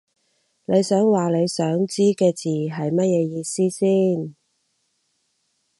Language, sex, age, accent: Cantonese, female, 30-39, 广州音